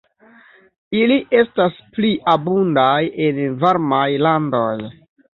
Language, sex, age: Esperanto, male, 30-39